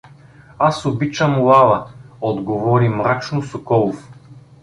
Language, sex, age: Bulgarian, male, 40-49